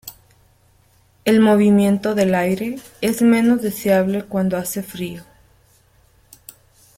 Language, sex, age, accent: Spanish, female, 30-39, México